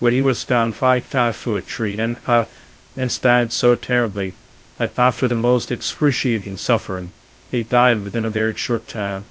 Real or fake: fake